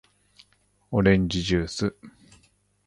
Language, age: Japanese, 50-59